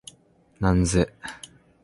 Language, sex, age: Japanese, male, 19-29